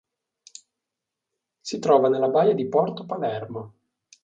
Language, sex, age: Italian, male, 19-29